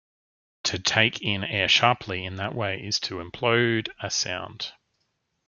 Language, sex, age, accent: English, male, 30-39, Australian English